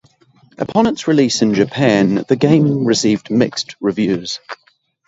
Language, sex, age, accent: English, male, 30-39, England English; New Zealand English